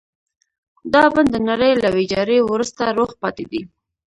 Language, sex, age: Pashto, female, 19-29